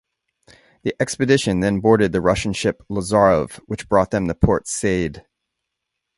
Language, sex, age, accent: English, male, 40-49, United States English